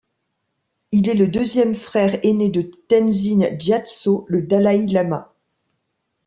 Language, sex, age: French, female, 40-49